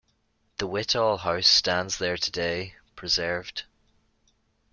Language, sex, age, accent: English, male, 30-39, Irish English